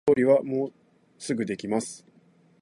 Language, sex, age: Japanese, male, 19-29